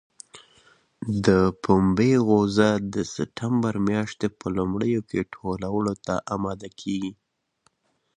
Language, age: Pashto, 19-29